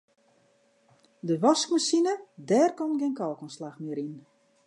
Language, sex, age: Western Frisian, female, 60-69